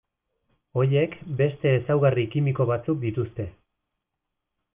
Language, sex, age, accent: Basque, male, 30-39, Erdialdekoa edo Nafarra (Gipuzkoa, Nafarroa)